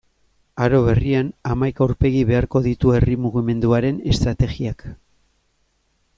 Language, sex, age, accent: Basque, male, 50-59, Erdialdekoa edo Nafarra (Gipuzkoa, Nafarroa)